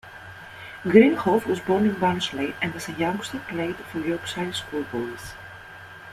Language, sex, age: English, female, 30-39